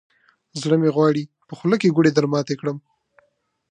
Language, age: Pashto, 19-29